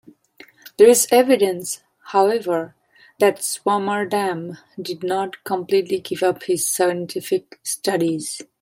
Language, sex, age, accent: English, female, 30-39, India and South Asia (India, Pakistan, Sri Lanka)